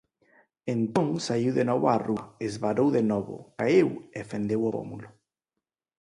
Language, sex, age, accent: Galician, male, 40-49, Normativo (estándar)